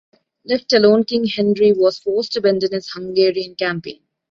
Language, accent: English, India and South Asia (India, Pakistan, Sri Lanka)